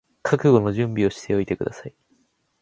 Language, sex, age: Japanese, male, 19-29